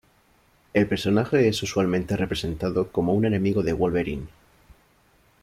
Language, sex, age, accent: Spanish, male, 30-39, España: Sur peninsular (Andalucia, Extremadura, Murcia)